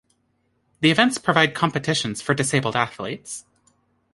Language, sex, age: English, female, 30-39